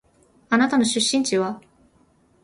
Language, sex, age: Japanese, female, 19-29